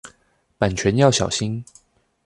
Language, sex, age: Chinese, male, 19-29